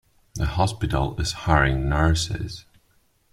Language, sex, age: English, male, 19-29